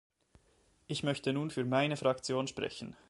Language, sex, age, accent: German, male, 19-29, Schweizerdeutsch